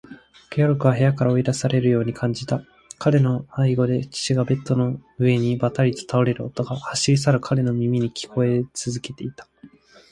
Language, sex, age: Japanese, male, 19-29